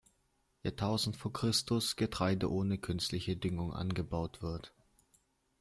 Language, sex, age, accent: German, male, under 19, Deutschland Deutsch